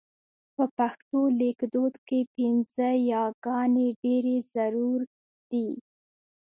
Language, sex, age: Pashto, female, 19-29